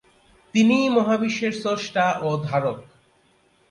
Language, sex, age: Bengali, male, 30-39